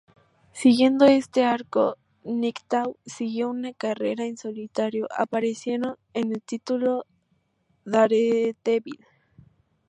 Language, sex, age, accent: Spanish, female, 19-29, México